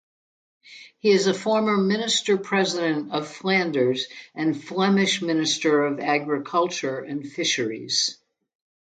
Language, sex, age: English, female, 70-79